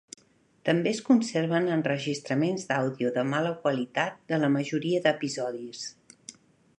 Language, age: Catalan, 50-59